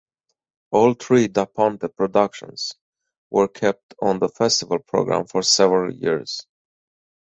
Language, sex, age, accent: English, male, 40-49, United States English